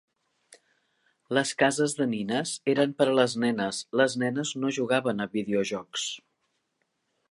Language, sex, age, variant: Catalan, female, 50-59, Central